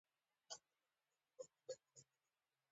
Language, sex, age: Pashto, female, 19-29